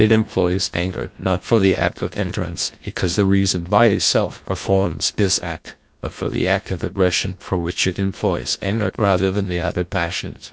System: TTS, GlowTTS